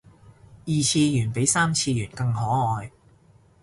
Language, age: Cantonese, 40-49